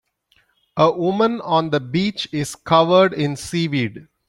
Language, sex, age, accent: English, male, 40-49, India and South Asia (India, Pakistan, Sri Lanka)